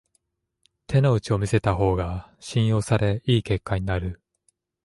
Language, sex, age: Japanese, male, 30-39